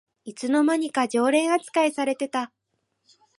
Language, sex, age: Japanese, female, 19-29